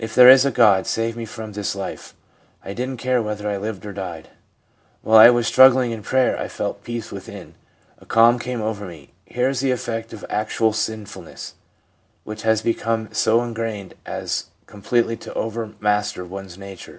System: none